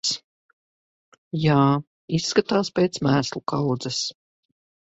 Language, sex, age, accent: Latvian, female, 50-59, Vidzemes